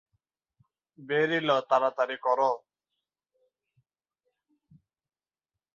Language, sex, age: Bengali, male, 19-29